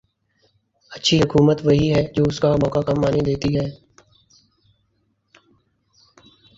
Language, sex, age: Urdu, male, 19-29